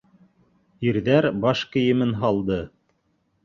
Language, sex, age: Bashkir, male, 30-39